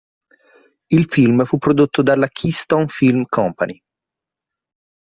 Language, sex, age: Italian, male, 40-49